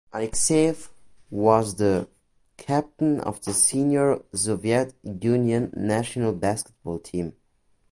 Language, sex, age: English, male, under 19